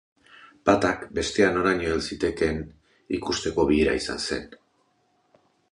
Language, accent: Basque, Mendebalekoa (Araba, Bizkaia, Gipuzkoako mendebaleko herri batzuk)